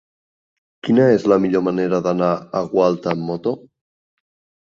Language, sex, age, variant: Catalan, male, 19-29, Nord-Occidental